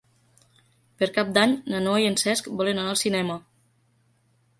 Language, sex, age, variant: Catalan, female, 19-29, Nord-Occidental